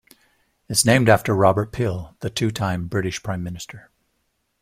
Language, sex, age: English, male, 60-69